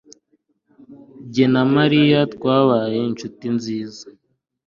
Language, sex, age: Kinyarwanda, male, 19-29